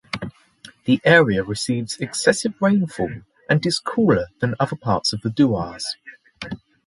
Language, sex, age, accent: English, male, under 19, England English